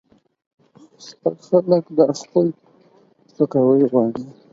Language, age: Pashto, under 19